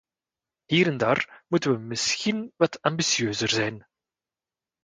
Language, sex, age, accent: Dutch, male, 40-49, Belgisch Nederlands